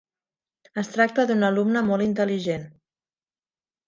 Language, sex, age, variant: Catalan, female, 30-39, Central